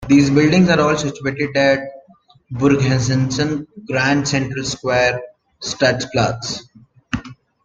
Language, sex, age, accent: English, male, 19-29, India and South Asia (India, Pakistan, Sri Lanka)